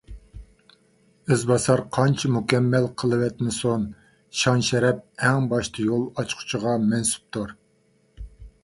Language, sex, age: Uyghur, male, 40-49